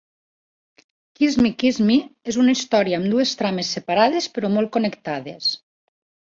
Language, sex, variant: Catalan, female, Nord-Occidental